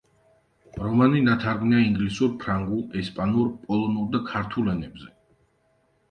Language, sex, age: Georgian, male, 19-29